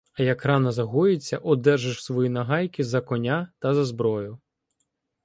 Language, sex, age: Ukrainian, male, 19-29